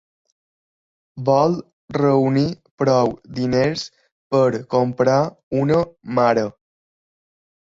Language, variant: Catalan, Balear